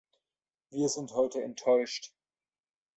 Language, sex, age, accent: German, male, 30-39, Deutschland Deutsch